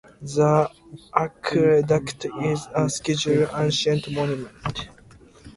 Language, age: English, 19-29